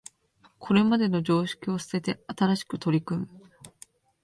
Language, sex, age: Japanese, female, 19-29